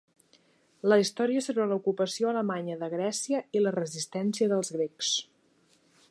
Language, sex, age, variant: Catalan, female, 30-39, Central